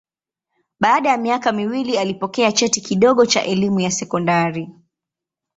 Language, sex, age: Swahili, female, 19-29